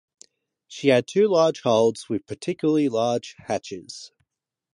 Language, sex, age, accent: English, male, 19-29, Australian English; England English